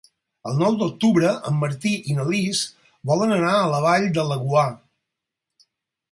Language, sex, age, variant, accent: Catalan, male, 60-69, Balear, balear